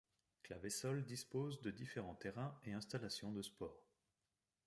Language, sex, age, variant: French, male, 40-49, Français de métropole